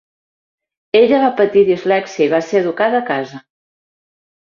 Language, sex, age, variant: Catalan, female, 50-59, Central